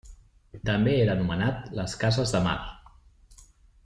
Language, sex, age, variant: Catalan, male, 30-39, Central